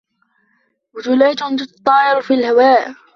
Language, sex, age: Arabic, female, 19-29